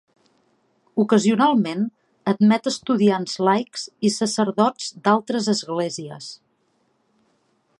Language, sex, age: Catalan, female, 40-49